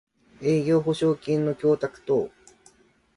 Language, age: Japanese, 30-39